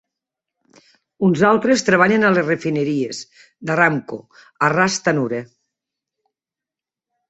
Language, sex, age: Catalan, male, 60-69